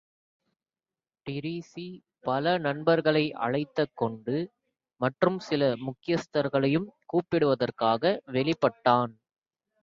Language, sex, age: Tamil, male, 19-29